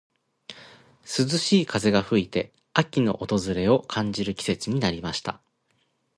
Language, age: Japanese, 40-49